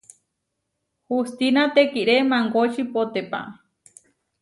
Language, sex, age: Huarijio, female, 19-29